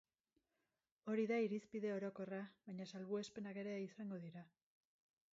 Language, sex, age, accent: Basque, female, 30-39, Mendebalekoa (Araba, Bizkaia, Gipuzkoako mendebaleko herri batzuk)